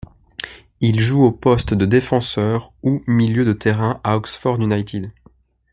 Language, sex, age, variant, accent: French, male, 19-29, Français d'Europe, Français de Belgique